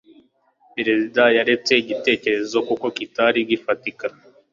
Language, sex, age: Kinyarwanda, male, 19-29